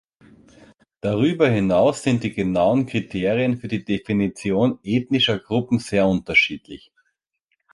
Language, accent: German, Österreichisches Deutsch